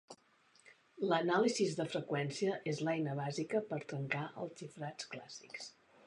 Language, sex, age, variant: Catalan, female, 50-59, Central